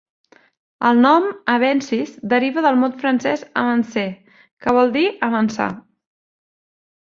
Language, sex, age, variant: Catalan, female, 30-39, Central